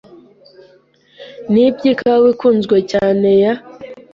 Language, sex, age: Kinyarwanda, female, 19-29